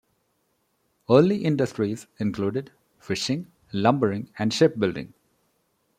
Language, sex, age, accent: English, male, 40-49, India and South Asia (India, Pakistan, Sri Lanka)